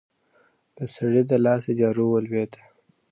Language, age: Pashto, 19-29